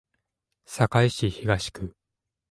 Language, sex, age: Japanese, male, 30-39